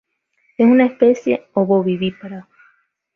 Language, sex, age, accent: Spanish, female, 19-29, Andino-Pacífico: Colombia, Perú, Ecuador, oeste de Bolivia y Venezuela andina